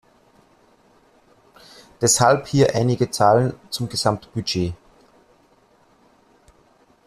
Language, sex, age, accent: German, male, 30-39, Österreichisches Deutsch